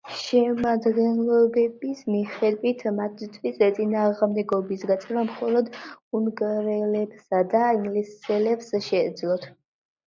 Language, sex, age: Georgian, female, under 19